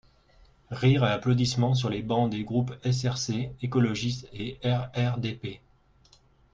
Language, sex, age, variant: French, male, 40-49, Français de métropole